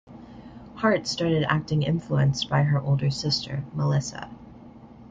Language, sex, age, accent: English, male, under 19, United States English